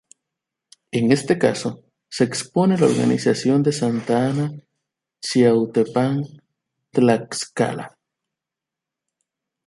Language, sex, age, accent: Spanish, male, 19-29, Caribe: Cuba, Venezuela, Puerto Rico, República Dominicana, Panamá, Colombia caribeña, México caribeño, Costa del golfo de México